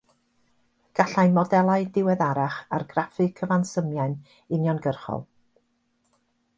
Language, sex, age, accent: Welsh, female, 60-69, Y Deyrnas Unedig Cymraeg